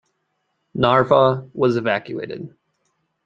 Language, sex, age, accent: English, male, 30-39, United States English